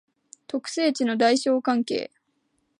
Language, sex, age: Japanese, female, under 19